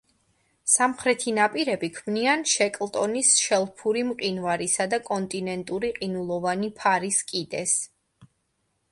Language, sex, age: Georgian, female, 19-29